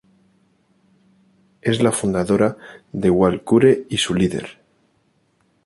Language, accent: Spanish, España: Centro-Sur peninsular (Madrid, Toledo, Castilla-La Mancha)